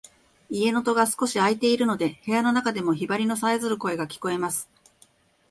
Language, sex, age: Japanese, female, 50-59